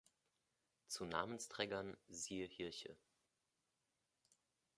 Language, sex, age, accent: German, male, 30-39, Deutschland Deutsch